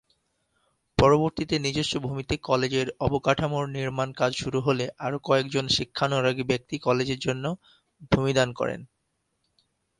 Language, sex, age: Bengali, male, 19-29